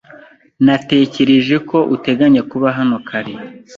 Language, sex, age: Kinyarwanda, male, 19-29